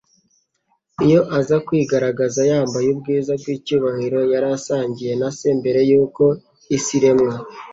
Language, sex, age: Kinyarwanda, male, 19-29